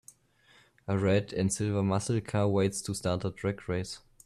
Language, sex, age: English, male, under 19